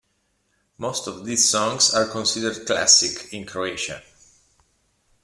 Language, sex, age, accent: English, male, 50-59, United States English